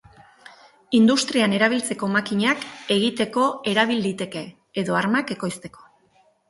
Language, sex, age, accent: Basque, female, 40-49, Erdialdekoa edo Nafarra (Gipuzkoa, Nafarroa)